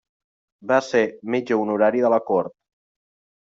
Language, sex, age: Catalan, male, 40-49